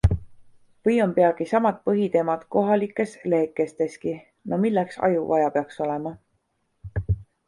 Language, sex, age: Estonian, female, 19-29